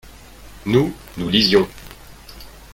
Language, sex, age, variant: French, male, 30-39, Français de métropole